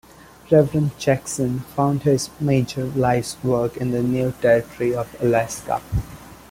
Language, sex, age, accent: English, male, 19-29, India and South Asia (India, Pakistan, Sri Lanka)